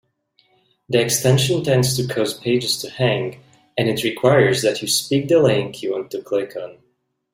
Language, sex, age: English, male, 30-39